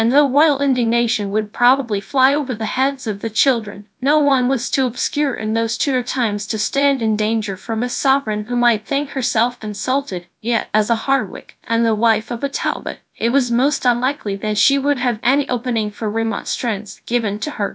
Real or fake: fake